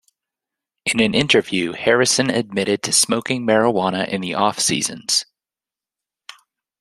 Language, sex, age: English, male, 19-29